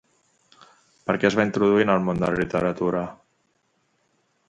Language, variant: Catalan, Central